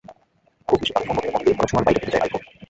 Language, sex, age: Bengali, male, 19-29